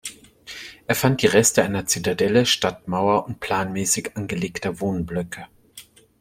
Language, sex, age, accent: German, male, 30-39, Deutschland Deutsch